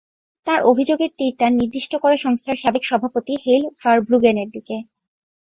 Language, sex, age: Bengali, female, 19-29